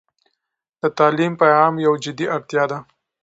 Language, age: Pashto, 30-39